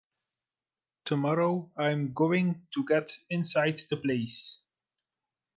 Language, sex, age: English, male, 40-49